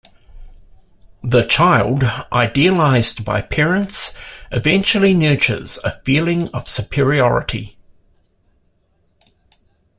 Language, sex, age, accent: English, male, 50-59, New Zealand English